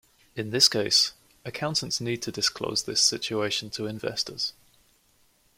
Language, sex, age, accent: English, male, 19-29, England English